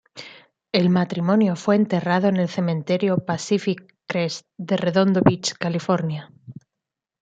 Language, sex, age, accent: Spanish, female, 30-39, España: Centro-Sur peninsular (Madrid, Toledo, Castilla-La Mancha)